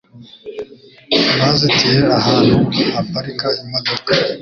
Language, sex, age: Kinyarwanda, male, 19-29